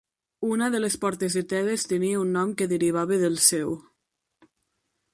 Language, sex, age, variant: Catalan, female, under 19, Nord-Occidental